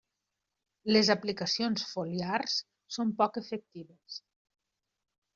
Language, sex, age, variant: Catalan, female, 50-59, Nord-Occidental